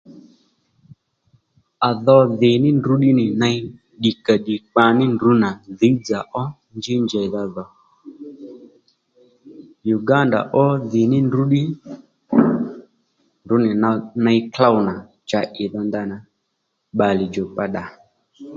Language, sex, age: Lendu, male, 30-39